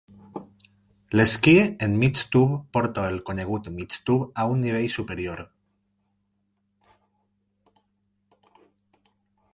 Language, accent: Catalan, valencià